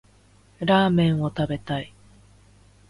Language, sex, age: Japanese, female, 19-29